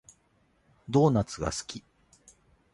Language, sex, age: Japanese, male, 40-49